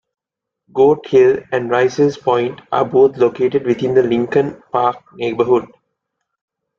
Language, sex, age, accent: English, male, 19-29, United States English